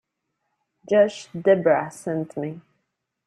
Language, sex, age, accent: English, female, 30-39, Canadian English